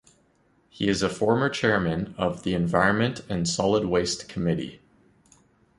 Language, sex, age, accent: English, male, 19-29, United States English